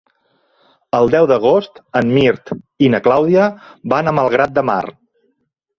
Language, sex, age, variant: Catalan, male, 40-49, Central